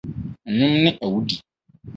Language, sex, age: Akan, male, 30-39